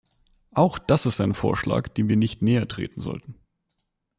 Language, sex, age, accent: German, male, 19-29, Deutschland Deutsch